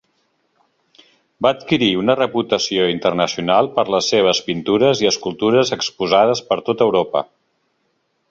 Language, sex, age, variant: Catalan, male, 50-59, Central